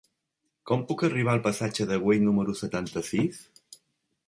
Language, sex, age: Catalan, male, 50-59